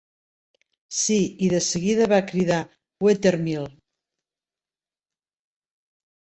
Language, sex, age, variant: Catalan, female, 70-79, Central